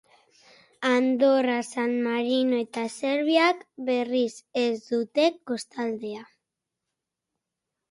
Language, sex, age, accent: Basque, female, 40-49, Mendebalekoa (Araba, Bizkaia, Gipuzkoako mendebaleko herri batzuk)